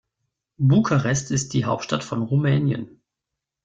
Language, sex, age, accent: German, male, 30-39, Deutschland Deutsch